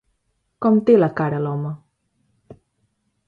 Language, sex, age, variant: Catalan, female, 19-29, Central